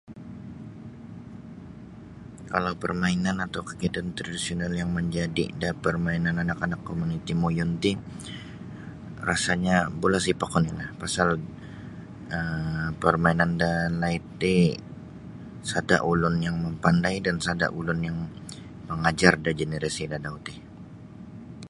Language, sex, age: Sabah Bisaya, male, 19-29